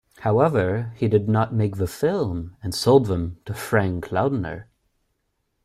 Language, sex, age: English, male, 19-29